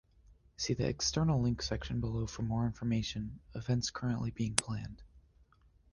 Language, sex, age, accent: English, male, under 19, United States English